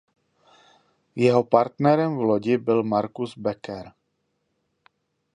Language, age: Czech, 30-39